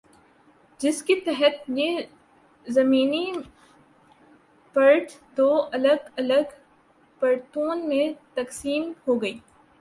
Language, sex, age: Urdu, female, 19-29